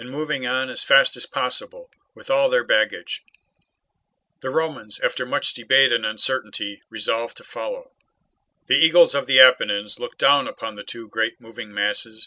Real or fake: real